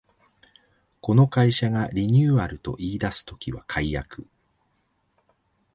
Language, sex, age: Japanese, male, 50-59